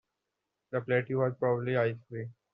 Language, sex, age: English, male, 19-29